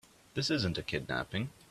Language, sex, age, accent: English, male, 19-29, Canadian English